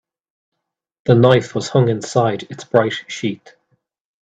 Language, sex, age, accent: English, male, 30-39, Irish English